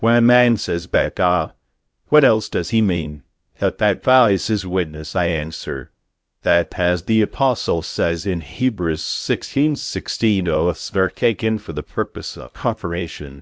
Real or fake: fake